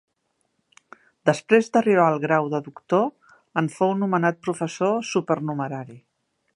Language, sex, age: Catalan, female, 50-59